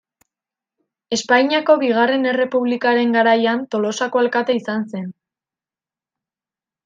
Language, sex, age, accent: Basque, female, under 19, Erdialdekoa edo Nafarra (Gipuzkoa, Nafarroa)